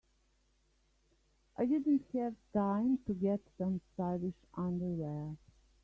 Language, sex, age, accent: English, female, 50-59, Australian English